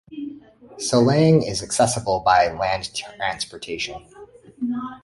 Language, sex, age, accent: English, male, 30-39, United States English